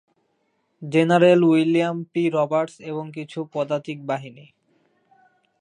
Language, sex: Bengali, male